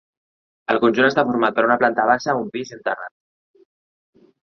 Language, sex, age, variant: Catalan, male, 19-29, Central